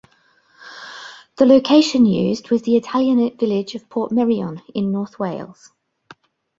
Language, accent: English, England English